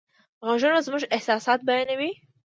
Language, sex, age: Pashto, female, under 19